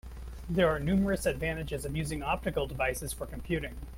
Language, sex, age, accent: English, male, 19-29, United States English